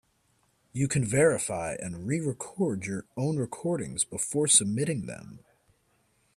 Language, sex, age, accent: English, male, 19-29, United States English